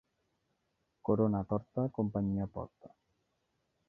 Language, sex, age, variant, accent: Catalan, male, 19-29, Valencià central, valencià